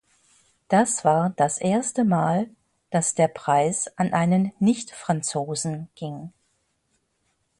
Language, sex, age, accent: German, female, 60-69, Deutschland Deutsch